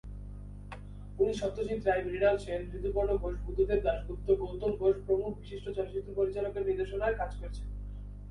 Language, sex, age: Bengali, male, 19-29